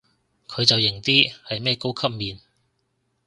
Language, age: Cantonese, 30-39